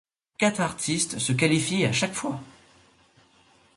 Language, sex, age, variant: French, male, 19-29, Français de métropole